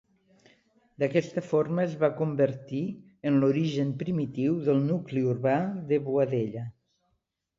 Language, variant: Catalan, Nord-Occidental